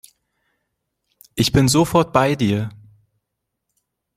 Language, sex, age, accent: German, male, 19-29, Deutschland Deutsch